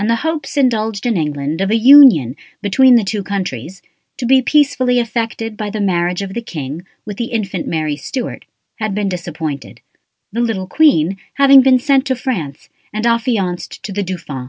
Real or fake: real